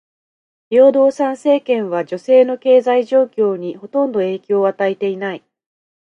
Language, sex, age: Japanese, female, 30-39